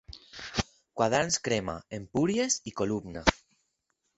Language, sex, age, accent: Catalan, male, 30-39, valencià; valencià meridional